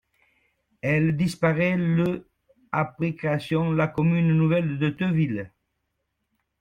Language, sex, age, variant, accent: French, male, 70-79, Français d'Amérique du Nord, Français du Canada